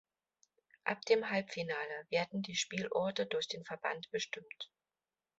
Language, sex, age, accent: German, female, 30-39, Deutschland Deutsch